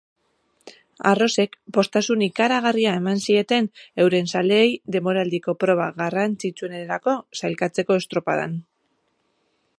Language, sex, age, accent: Basque, female, 30-39, Erdialdekoa edo Nafarra (Gipuzkoa, Nafarroa)